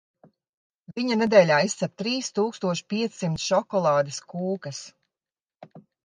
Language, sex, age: Latvian, female, 40-49